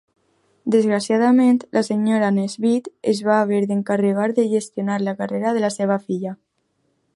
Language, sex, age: Catalan, female, under 19